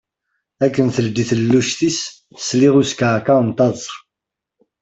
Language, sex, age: Kabyle, male, 30-39